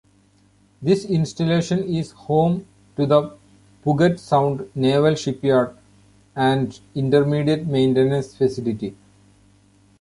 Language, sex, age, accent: English, male, 40-49, India and South Asia (India, Pakistan, Sri Lanka)